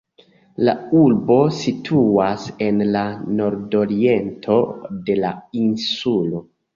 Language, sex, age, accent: Esperanto, male, 19-29, Internacia